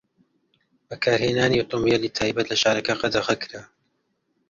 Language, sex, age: Central Kurdish, male, under 19